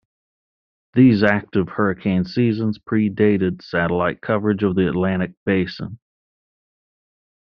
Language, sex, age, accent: English, male, 40-49, United States English